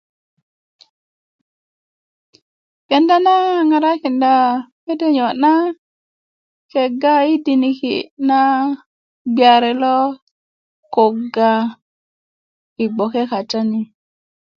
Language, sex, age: Kuku, female, 40-49